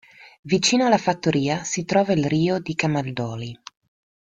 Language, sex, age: Italian, female, 30-39